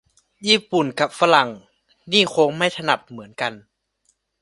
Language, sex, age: Thai, male, 19-29